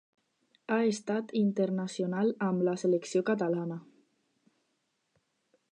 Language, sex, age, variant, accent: Catalan, female, under 19, Alacantí, valencià